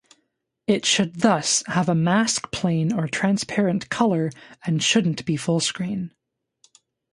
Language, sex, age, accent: English, female, 19-29, Canadian English